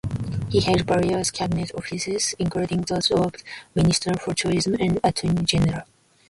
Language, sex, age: English, female, 19-29